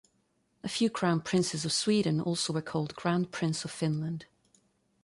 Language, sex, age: English, female, 30-39